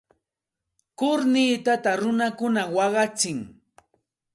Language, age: Santa Ana de Tusi Pasco Quechua, 40-49